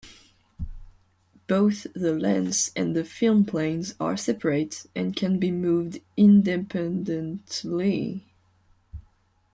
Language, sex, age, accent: English, female, 19-29, United States English